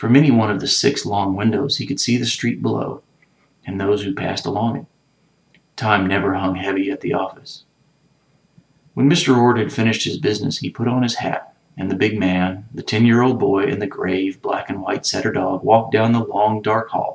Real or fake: real